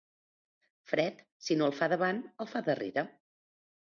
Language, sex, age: Catalan, female, 40-49